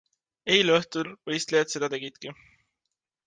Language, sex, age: Estonian, male, 19-29